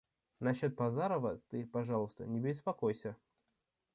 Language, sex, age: Russian, male, 19-29